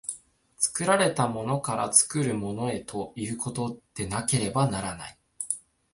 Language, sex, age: Japanese, male, 19-29